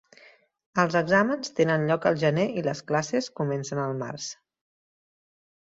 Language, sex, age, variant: Catalan, female, 30-39, Central